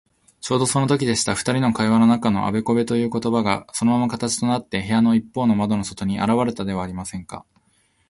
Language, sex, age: Japanese, male, 19-29